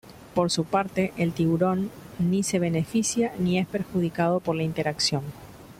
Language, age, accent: Spanish, 50-59, Rioplatense: Argentina, Uruguay, este de Bolivia, Paraguay